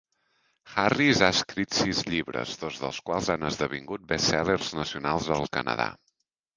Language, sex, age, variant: Catalan, male, 30-39, Central